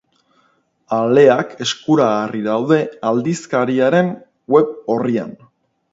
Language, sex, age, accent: Basque, male, 19-29, Mendebalekoa (Araba, Bizkaia, Gipuzkoako mendebaleko herri batzuk)